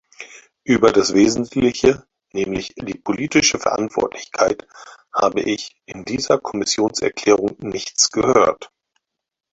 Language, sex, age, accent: German, male, 50-59, Deutschland Deutsch